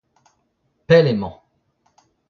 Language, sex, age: Breton, male, 30-39